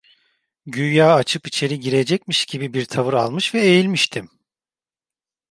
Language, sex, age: Turkish, male, 30-39